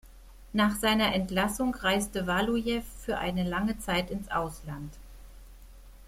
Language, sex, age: German, female, 50-59